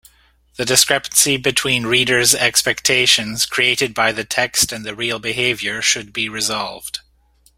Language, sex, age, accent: English, male, 40-49, Canadian English